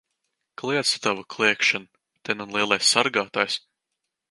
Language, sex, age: Latvian, male, under 19